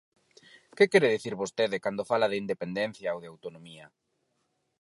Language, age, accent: Galician, 40-49, Normativo (estándar); Neofalante